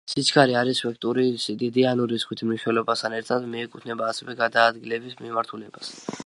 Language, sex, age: Georgian, male, under 19